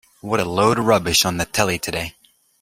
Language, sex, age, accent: English, male, 30-39, United States English